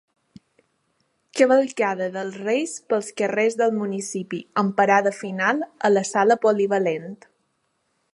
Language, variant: Catalan, Balear